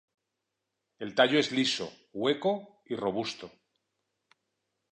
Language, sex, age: Spanish, male, 40-49